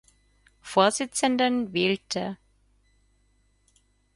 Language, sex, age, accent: German, female, 30-39, Österreichisches Deutsch